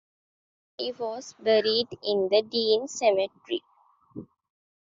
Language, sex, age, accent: English, female, 19-29, India and South Asia (India, Pakistan, Sri Lanka)